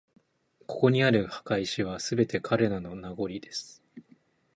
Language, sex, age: Japanese, male, 19-29